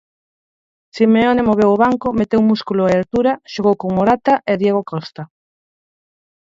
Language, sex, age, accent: Galician, female, 30-39, Central (gheada)